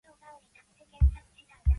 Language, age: English, 19-29